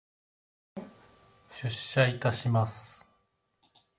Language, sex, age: Japanese, male, 30-39